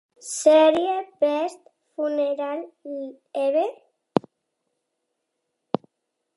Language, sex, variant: Catalan, female, Nord-Occidental